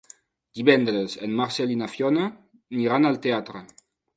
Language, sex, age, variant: Catalan, male, 19-29, Septentrional